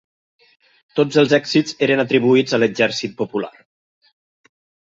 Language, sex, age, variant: Catalan, male, 50-59, Nord-Occidental